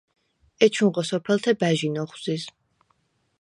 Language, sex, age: Svan, female, 19-29